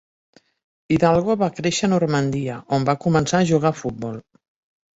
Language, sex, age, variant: Catalan, female, 50-59, Central